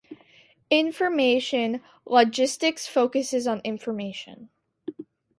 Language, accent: English, United States English